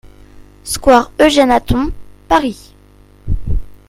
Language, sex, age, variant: French, female, under 19, Français de métropole